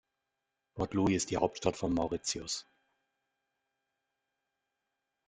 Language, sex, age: German, male, 50-59